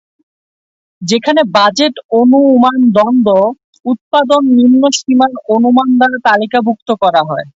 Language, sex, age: Bengali, male, 19-29